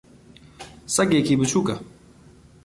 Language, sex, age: Central Kurdish, male, 19-29